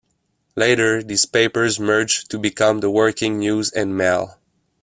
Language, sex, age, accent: English, male, 19-29, Canadian English